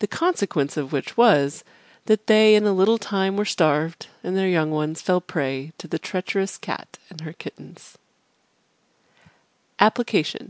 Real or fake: real